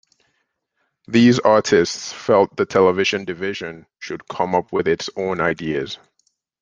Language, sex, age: English, male, 30-39